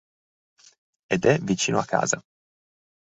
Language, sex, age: Italian, male, 40-49